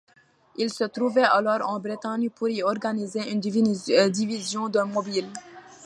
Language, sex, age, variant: French, female, 19-29, Français de métropole